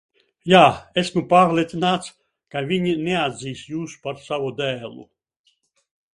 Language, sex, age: Latvian, male, 60-69